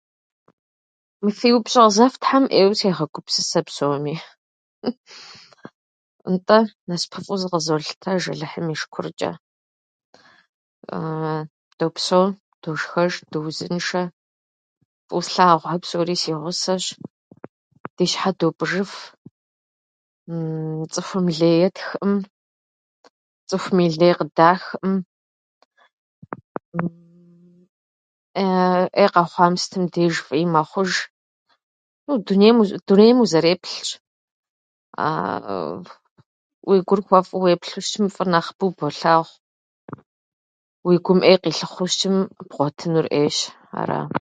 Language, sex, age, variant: Kabardian, female, 30-39, Адыгэбзэ (Къэбэрдей, Кирил, псоми зэдай)